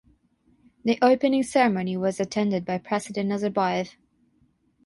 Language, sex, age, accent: English, female, 19-29, England English; Canadian English